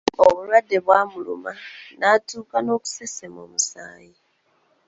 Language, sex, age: Ganda, female, 19-29